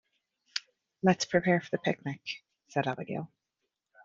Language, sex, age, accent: English, female, 30-39, Irish English